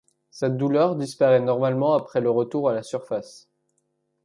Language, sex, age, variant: French, male, under 19, Français de métropole